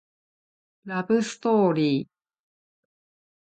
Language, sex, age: Japanese, female, 40-49